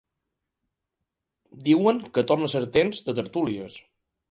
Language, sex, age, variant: Catalan, male, 19-29, Balear